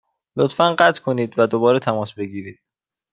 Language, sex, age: Persian, male, 19-29